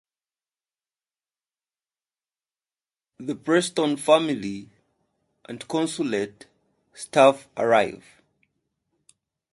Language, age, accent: English, 19-29, United States English; England English